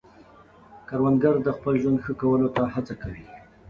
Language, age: Pashto, 19-29